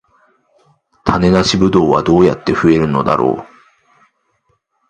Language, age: Japanese, 30-39